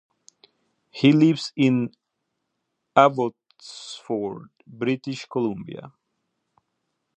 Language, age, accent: English, 30-39, United States English